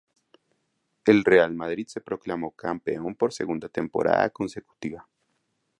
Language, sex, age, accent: Spanish, male, 19-29, Andino-Pacífico: Colombia, Perú, Ecuador, oeste de Bolivia y Venezuela andina